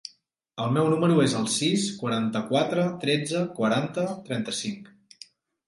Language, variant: Catalan, Central